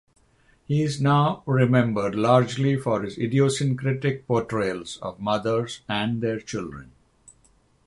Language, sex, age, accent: English, male, 50-59, United States English; England English